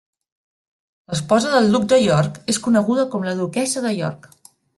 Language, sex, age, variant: Catalan, female, 19-29, Nord-Occidental